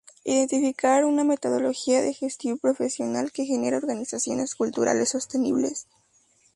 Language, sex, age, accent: Spanish, female, under 19, México